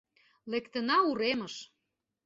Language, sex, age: Mari, female, 40-49